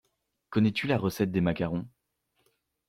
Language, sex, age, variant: French, male, under 19, Français de métropole